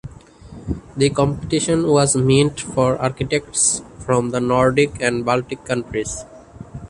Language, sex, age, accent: English, male, 19-29, India and South Asia (India, Pakistan, Sri Lanka)